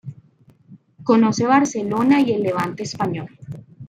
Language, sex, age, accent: Spanish, female, 30-39, Caribe: Cuba, Venezuela, Puerto Rico, República Dominicana, Panamá, Colombia caribeña, México caribeño, Costa del golfo de México